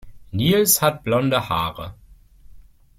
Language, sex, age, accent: German, male, 19-29, Deutschland Deutsch